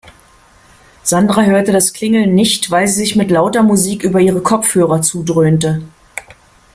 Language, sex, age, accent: German, female, 50-59, Deutschland Deutsch